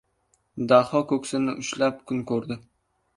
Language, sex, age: Uzbek, male, under 19